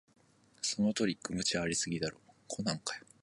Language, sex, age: Japanese, male, 19-29